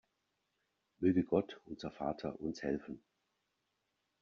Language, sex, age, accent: German, male, 50-59, Deutschland Deutsch